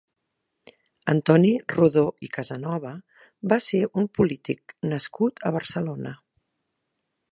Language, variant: Catalan, Central